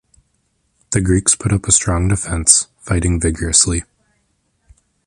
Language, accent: English, United States English